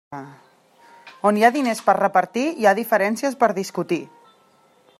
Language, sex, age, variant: Catalan, female, 30-39, Central